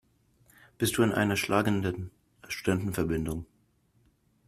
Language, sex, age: German, male, 19-29